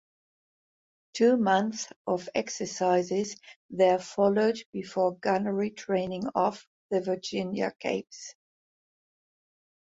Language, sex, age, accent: English, female, 60-69, England English